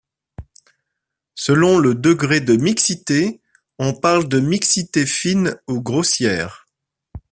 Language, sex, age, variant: French, male, 30-39, Français de métropole